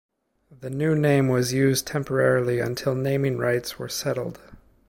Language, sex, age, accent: English, male, 19-29, United States English